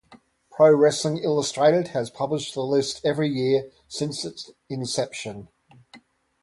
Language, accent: English, Australian English